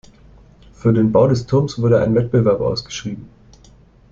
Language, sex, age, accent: German, male, 19-29, Deutschland Deutsch